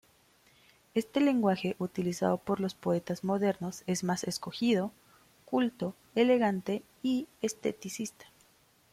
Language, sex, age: Spanish, female, 19-29